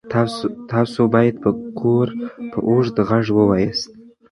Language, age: Pashto, 19-29